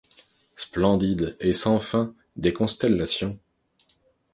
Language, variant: French, Français de métropole